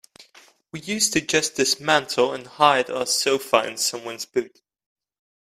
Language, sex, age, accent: English, male, 19-29, England English